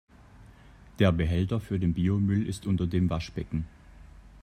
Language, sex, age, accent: German, male, 30-39, Deutschland Deutsch